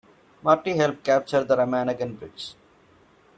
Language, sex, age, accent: English, male, 19-29, India and South Asia (India, Pakistan, Sri Lanka)